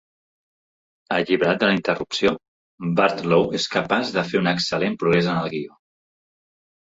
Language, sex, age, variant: Catalan, male, 40-49, Central